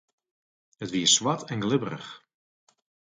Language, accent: Western Frisian, Wâldfrysk